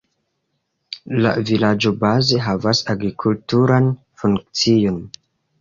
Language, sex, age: Esperanto, male, 19-29